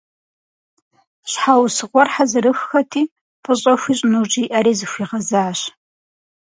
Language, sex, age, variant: Kabardian, female, 30-39, Адыгэбзэ (Къэбэрдей, Кирил, Урысей)